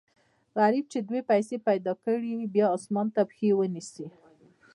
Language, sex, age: Pashto, female, 30-39